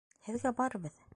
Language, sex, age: Bashkir, female, 30-39